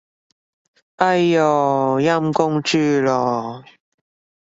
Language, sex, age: Cantonese, female, 19-29